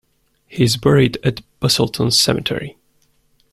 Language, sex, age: English, male, 19-29